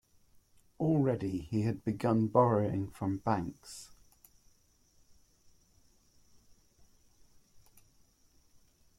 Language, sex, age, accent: English, male, 40-49, England English